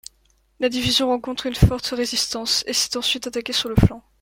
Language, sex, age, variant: French, female, 19-29, Français de métropole